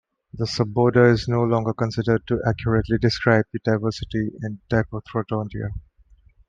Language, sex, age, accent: English, male, 19-29, India and South Asia (India, Pakistan, Sri Lanka)